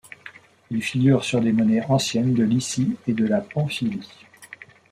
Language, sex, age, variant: French, male, 40-49, Français de métropole